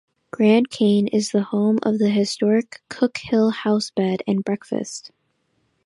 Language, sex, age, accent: English, female, under 19, United States English